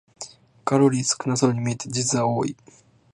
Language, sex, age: Japanese, male, 19-29